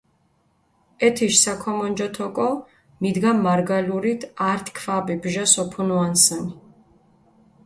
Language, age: Mingrelian, 40-49